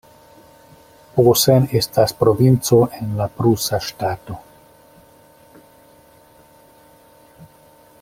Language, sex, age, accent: Esperanto, male, 50-59, Internacia